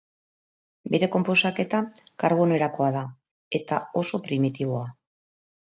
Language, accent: Basque, Mendebalekoa (Araba, Bizkaia, Gipuzkoako mendebaleko herri batzuk)